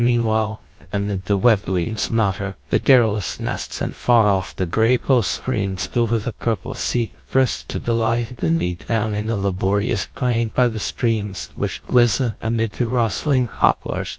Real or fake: fake